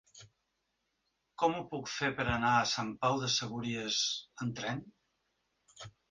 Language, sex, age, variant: Catalan, male, 50-59, Central